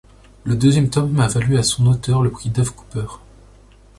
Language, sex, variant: French, male, Français de métropole